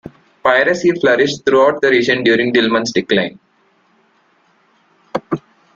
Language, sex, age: English, male, 19-29